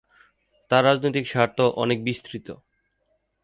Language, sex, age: Bengali, male, 19-29